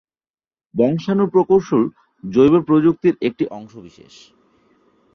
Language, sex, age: Bengali, male, 19-29